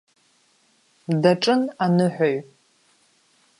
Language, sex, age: Abkhazian, female, 19-29